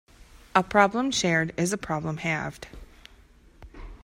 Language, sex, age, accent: English, female, 40-49, United States English